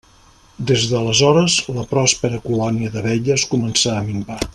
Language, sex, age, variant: Catalan, male, 50-59, Central